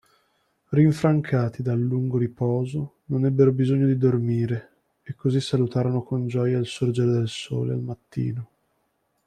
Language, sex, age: Italian, male, 19-29